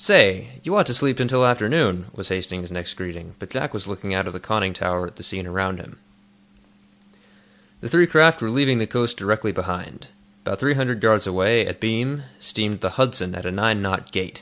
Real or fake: real